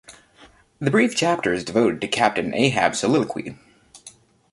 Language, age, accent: English, 19-29, United States English